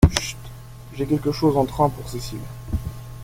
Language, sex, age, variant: French, male, 19-29, Français de métropole